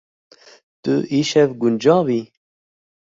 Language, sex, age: Kurdish, male, 30-39